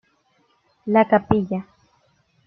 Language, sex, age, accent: Spanish, female, 30-39, América central